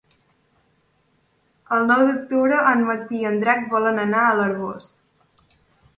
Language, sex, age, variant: Catalan, male, 50-59, Septentrional